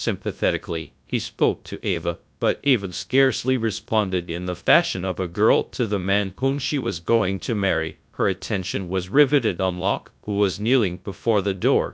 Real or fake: fake